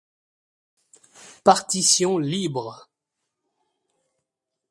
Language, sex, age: French, male, 30-39